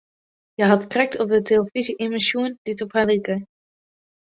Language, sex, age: Western Frisian, female, under 19